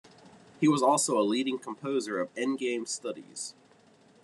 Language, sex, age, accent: English, male, 19-29, United States English